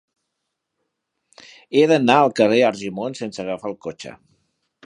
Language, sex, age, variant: Catalan, male, 50-59, Central